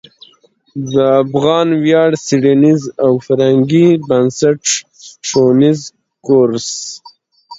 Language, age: Pashto, 19-29